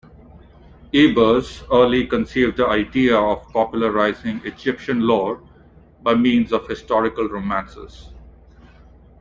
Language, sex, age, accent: English, male, 30-39, India and South Asia (India, Pakistan, Sri Lanka)